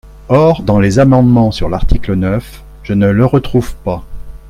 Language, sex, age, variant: French, male, 60-69, Français de métropole